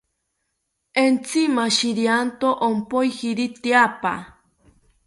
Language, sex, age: South Ucayali Ashéninka, female, under 19